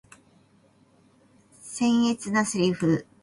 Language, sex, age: Japanese, female, 40-49